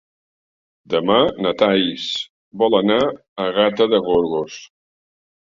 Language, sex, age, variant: Catalan, male, 60-69, Central